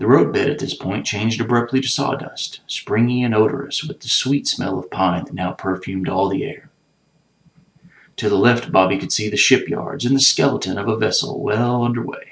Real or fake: real